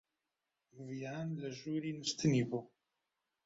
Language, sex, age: Central Kurdish, male, 30-39